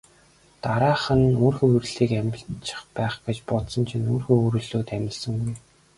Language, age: Mongolian, 19-29